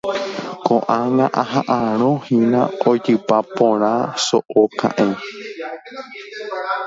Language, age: Guarani, 19-29